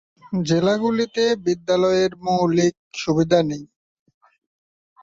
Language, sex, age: Bengali, male, 19-29